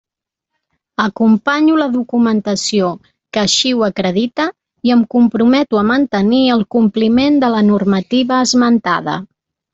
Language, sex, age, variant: Catalan, female, 40-49, Central